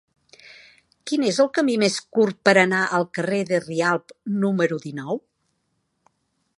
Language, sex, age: Catalan, female, 60-69